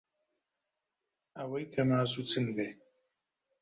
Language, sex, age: Central Kurdish, male, 30-39